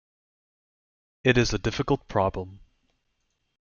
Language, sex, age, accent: English, male, 19-29, United States English